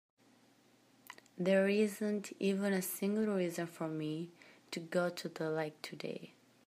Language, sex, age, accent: English, female, 19-29, United States English